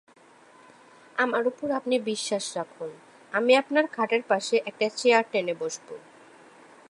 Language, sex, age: Bengali, female, 19-29